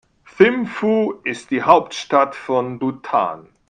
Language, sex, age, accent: German, male, 60-69, Deutschland Deutsch